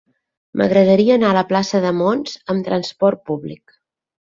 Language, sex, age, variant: Catalan, female, 50-59, Nord-Occidental